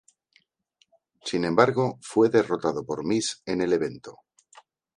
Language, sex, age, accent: Spanish, male, 50-59, España: Centro-Sur peninsular (Madrid, Toledo, Castilla-La Mancha)